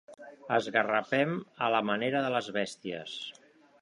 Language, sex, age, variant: Catalan, male, 50-59, Central